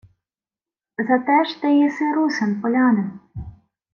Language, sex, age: Ukrainian, female, 19-29